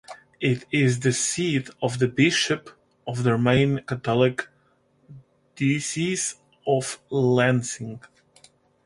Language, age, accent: English, 19-29, Ukrainian; Italian